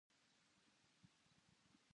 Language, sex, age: Japanese, female, under 19